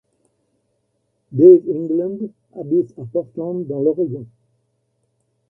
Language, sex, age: French, male, 70-79